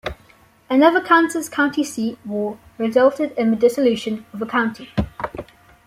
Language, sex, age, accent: English, female, under 19, England English